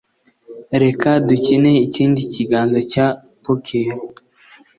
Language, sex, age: Kinyarwanda, male, 19-29